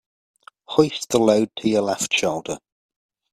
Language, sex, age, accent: English, male, 19-29, England English